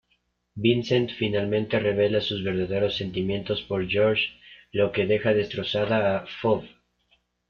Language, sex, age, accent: Spanish, male, under 19, Andino-Pacífico: Colombia, Perú, Ecuador, oeste de Bolivia y Venezuela andina